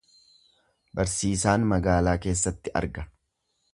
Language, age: Oromo, 30-39